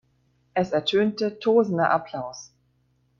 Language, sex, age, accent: German, female, 19-29, Deutschland Deutsch